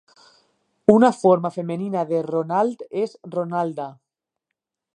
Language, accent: Catalan, valencià